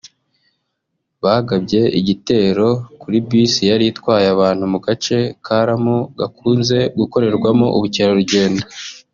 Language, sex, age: Kinyarwanda, male, 19-29